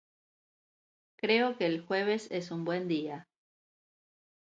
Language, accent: Spanish, Rioplatense: Argentina, Uruguay, este de Bolivia, Paraguay